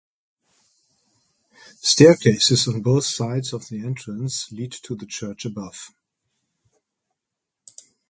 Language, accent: English, German English